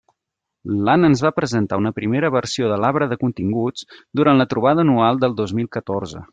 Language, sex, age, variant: Catalan, male, 30-39, Central